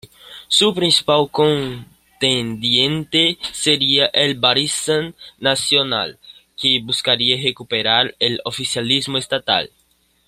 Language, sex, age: Spanish, male, under 19